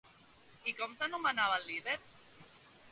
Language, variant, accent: Catalan, Central, central